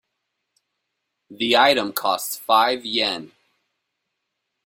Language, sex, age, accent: English, male, 30-39, United States English